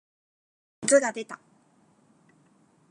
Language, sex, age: Japanese, female, 50-59